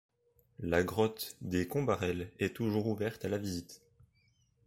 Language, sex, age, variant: French, male, under 19, Français de métropole